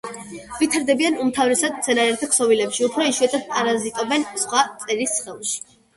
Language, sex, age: Georgian, female, 19-29